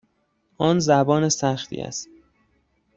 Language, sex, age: Persian, male, 19-29